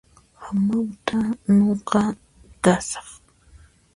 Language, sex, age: Puno Quechua, female, 19-29